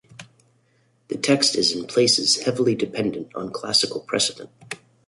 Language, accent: English, Canadian English